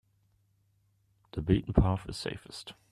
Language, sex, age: English, male, 19-29